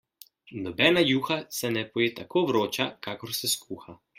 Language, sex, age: Slovenian, male, 19-29